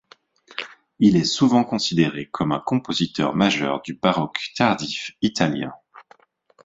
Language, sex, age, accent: French, male, 30-39, Français de Belgique